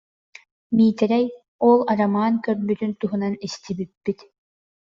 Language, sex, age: Yakut, female, under 19